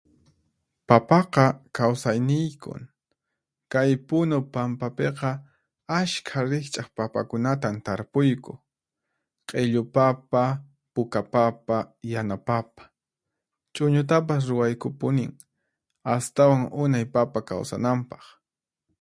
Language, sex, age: Puno Quechua, male, 30-39